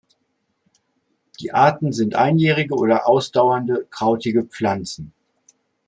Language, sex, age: German, male, 40-49